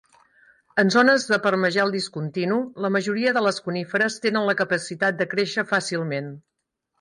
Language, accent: Catalan, Girona